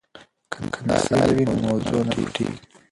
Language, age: Pashto, under 19